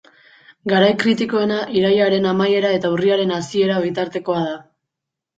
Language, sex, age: Basque, female, 19-29